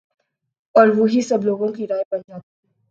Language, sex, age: Urdu, female, 19-29